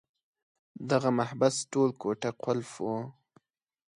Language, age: Pashto, 19-29